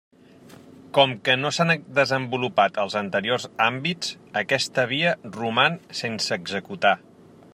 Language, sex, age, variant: Catalan, male, 40-49, Central